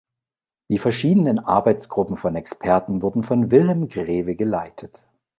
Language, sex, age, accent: German, male, 40-49, Deutschland Deutsch